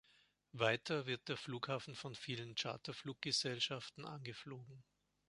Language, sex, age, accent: German, male, 50-59, Österreichisches Deutsch